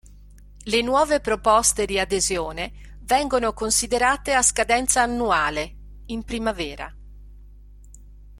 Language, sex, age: Italian, female, 50-59